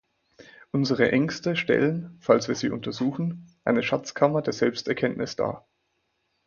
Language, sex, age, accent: German, male, 19-29, Deutschland Deutsch; Österreichisches Deutsch